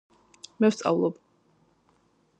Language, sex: Georgian, female